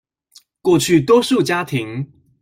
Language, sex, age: Chinese, male, 19-29